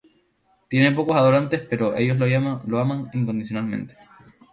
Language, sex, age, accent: Spanish, male, 19-29, España: Islas Canarias